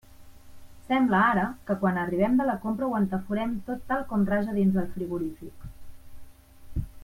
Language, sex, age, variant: Catalan, female, 30-39, Central